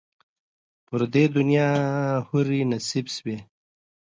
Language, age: Pashto, 30-39